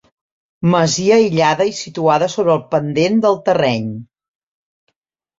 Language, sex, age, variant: Catalan, female, 50-59, Central